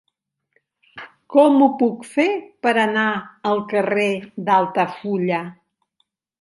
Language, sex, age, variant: Catalan, female, 60-69, Central